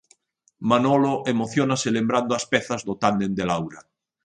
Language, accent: Galician, Central (gheada)